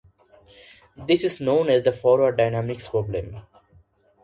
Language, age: English, 19-29